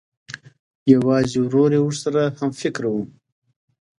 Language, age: Pashto, 40-49